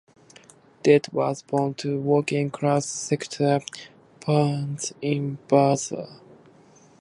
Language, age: English, under 19